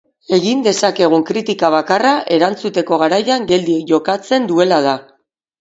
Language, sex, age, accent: Basque, female, 40-49, Mendebalekoa (Araba, Bizkaia, Gipuzkoako mendebaleko herri batzuk)